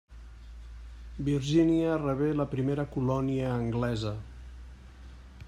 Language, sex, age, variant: Catalan, male, 50-59, Central